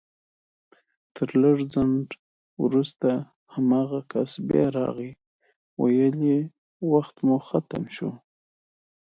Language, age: Pashto, 19-29